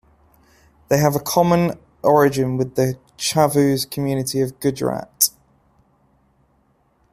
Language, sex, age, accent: English, male, 19-29, England English